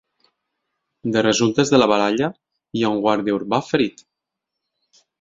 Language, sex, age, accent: Catalan, male, 30-39, valencià